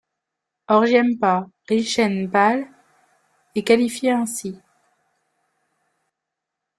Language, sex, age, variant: French, female, 30-39, Français de métropole